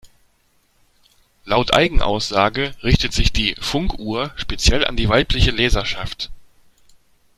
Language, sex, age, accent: German, male, 30-39, Deutschland Deutsch